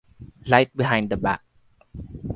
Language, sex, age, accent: English, male, 19-29, Filipino